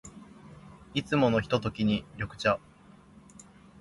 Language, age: Japanese, 19-29